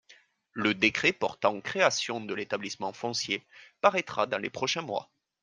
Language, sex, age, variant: French, male, 19-29, Français de métropole